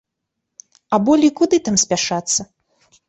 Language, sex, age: Belarusian, female, 19-29